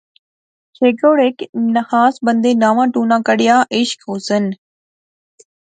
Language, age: Pahari-Potwari, 19-29